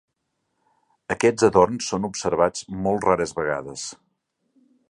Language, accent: Catalan, gironí